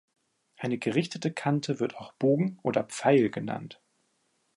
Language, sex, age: German, male, 19-29